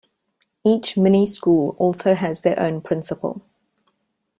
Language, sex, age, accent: English, female, 30-39, Southern African (South Africa, Zimbabwe, Namibia)